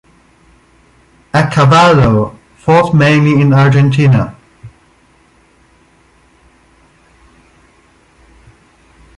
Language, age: English, 50-59